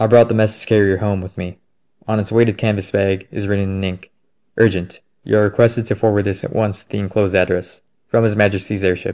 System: none